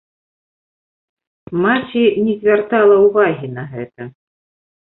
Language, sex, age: Belarusian, female, 40-49